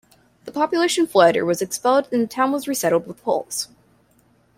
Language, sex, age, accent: English, female, under 19, United States English